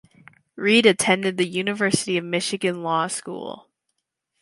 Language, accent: English, Canadian English